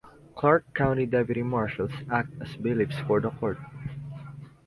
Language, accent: English, Filipino